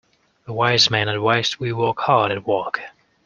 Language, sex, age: English, male, 19-29